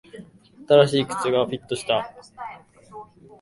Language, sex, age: Japanese, male, 19-29